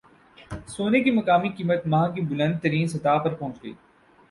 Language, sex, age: Urdu, male, 19-29